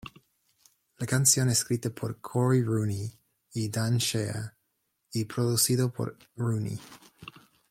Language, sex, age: Spanish, male, 30-39